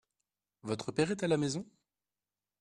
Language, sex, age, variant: French, male, 30-39, Français de métropole